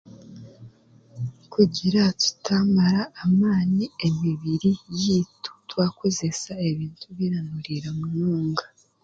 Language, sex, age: Chiga, female, 30-39